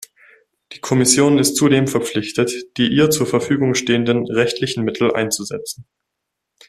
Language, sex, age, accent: German, male, 19-29, Deutschland Deutsch